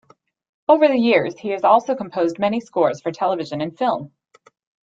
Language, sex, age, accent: English, female, 30-39, United States English